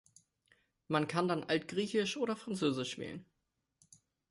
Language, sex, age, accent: German, male, 19-29, Deutschland Deutsch